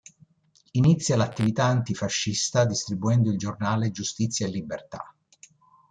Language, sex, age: Italian, male, 60-69